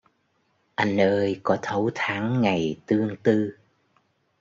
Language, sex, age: Vietnamese, male, 60-69